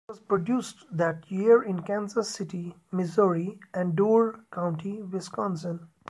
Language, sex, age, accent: English, male, 19-29, India and South Asia (India, Pakistan, Sri Lanka)